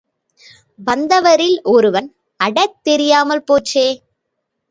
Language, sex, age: Tamil, female, 19-29